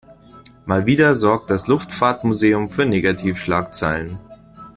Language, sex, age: German, male, 19-29